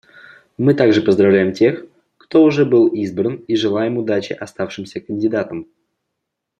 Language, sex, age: Russian, male, under 19